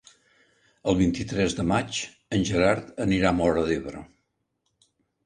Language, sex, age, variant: Catalan, male, 70-79, Central